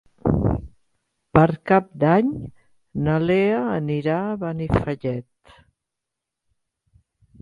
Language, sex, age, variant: Catalan, female, 60-69, Central